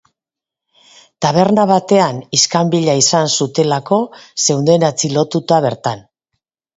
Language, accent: Basque, Mendebalekoa (Araba, Bizkaia, Gipuzkoako mendebaleko herri batzuk)